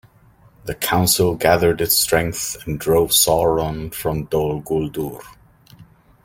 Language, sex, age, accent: English, male, 40-49, United States English